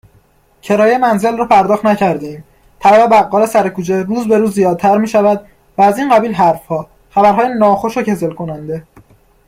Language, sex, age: Persian, male, under 19